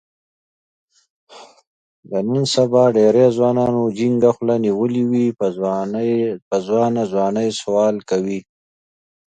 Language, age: Pashto, 30-39